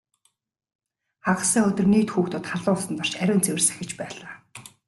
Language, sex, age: Mongolian, female, 19-29